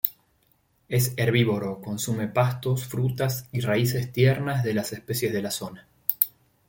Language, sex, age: Spanish, male, 30-39